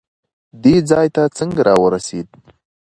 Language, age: Pashto, 19-29